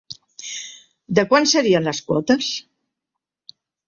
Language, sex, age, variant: Catalan, male, 60-69, Central